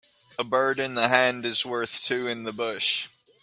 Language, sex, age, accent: English, male, 19-29, United States English